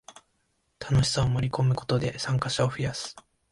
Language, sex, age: Japanese, male, 19-29